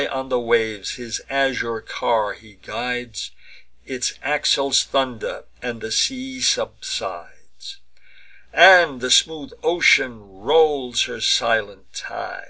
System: none